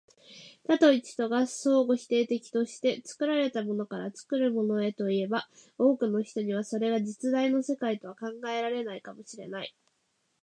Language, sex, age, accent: Japanese, female, 19-29, 標準語